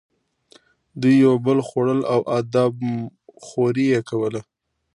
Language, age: Pashto, 19-29